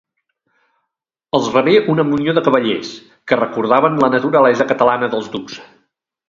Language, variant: Catalan, Central